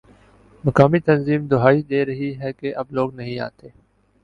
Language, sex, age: Urdu, male, 19-29